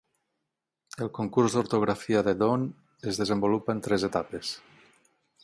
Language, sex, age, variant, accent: Catalan, male, 40-49, Tortosí, nord-occidental